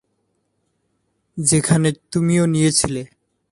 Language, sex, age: Bengali, male, 19-29